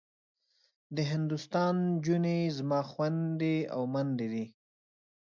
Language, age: Pashto, 30-39